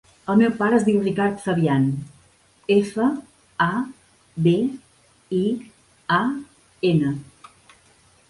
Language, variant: Catalan, Central